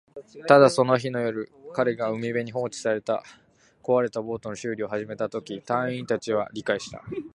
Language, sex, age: Japanese, male, under 19